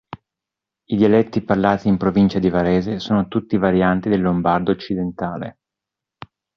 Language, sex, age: Italian, male, 40-49